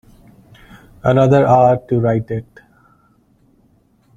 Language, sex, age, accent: English, male, 30-39, India and South Asia (India, Pakistan, Sri Lanka)